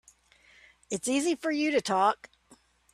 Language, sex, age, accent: English, female, 50-59, United States English